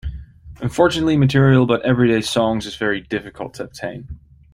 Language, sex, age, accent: English, male, 30-39, United States English